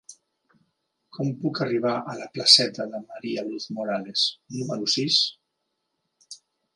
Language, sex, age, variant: Catalan, male, 40-49, Central